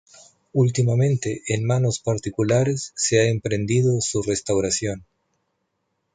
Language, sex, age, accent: Spanish, male, 50-59, Rioplatense: Argentina, Uruguay, este de Bolivia, Paraguay